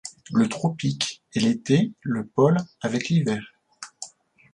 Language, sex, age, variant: French, male, 50-59, Français de métropole